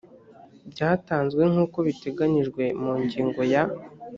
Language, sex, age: Kinyarwanda, male, under 19